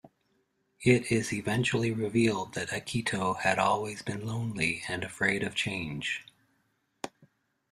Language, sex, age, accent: English, male, 50-59, Canadian English